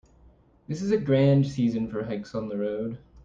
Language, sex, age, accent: English, male, 19-29, United States English